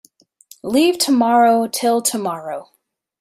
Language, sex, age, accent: English, female, 30-39, United States English